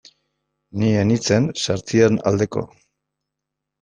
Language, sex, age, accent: Basque, male, 50-59, Mendebalekoa (Araba, Bizkaia, Gipuzkoako mendebaleko herri batzuk)